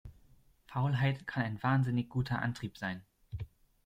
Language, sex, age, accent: German, male, 30-39, Deutschland Deutsch